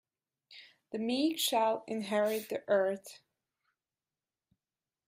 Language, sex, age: English, female, 19-29